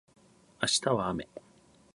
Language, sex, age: Japanese, male, 40-49